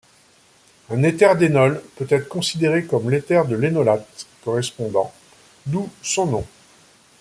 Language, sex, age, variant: French, male, 50-59, Français de métropole